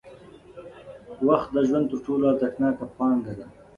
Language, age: Pashto, 19-29